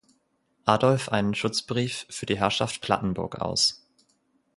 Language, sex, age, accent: German, male, 19-29, Deutschland Deutsch